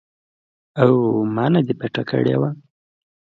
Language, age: Pashto, 19-29